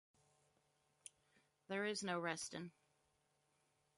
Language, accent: English, United States English